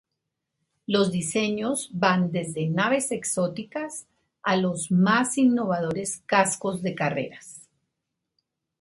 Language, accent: Spanish, Andino-Pacífico: Colombia, Perú, Ecuador, oeste de Bolivia y Venezuela andina